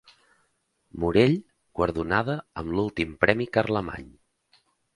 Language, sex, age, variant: Catalan, male, 30-39, Central